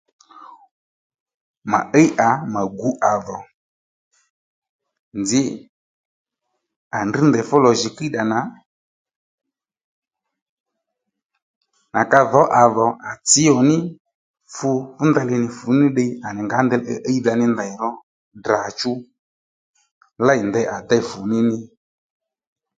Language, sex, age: Lendu, male, 30-39